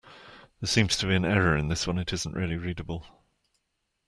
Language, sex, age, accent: English, male, 60-69, England English